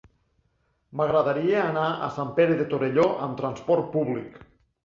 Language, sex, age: Catalan, male, 50-59